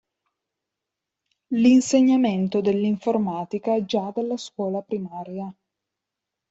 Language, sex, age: Italian, female, 19-29